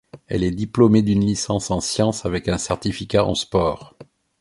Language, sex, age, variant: French, male, 50-59, Français de métropole